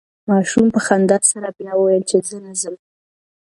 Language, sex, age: Pashto, female, 19-29